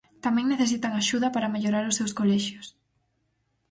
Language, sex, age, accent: Galician, female, 19-29, Normativo (estándar)